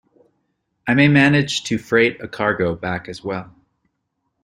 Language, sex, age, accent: English, male, 30-39, United States English